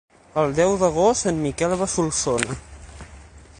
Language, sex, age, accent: Catalan, male, 19-29, central; nord-occidental